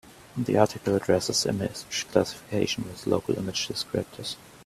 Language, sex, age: English, male, 40-49